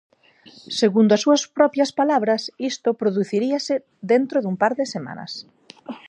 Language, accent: Galician, Normativo (estándar)